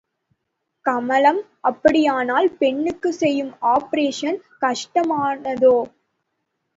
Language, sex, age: Tamil, female, 19-29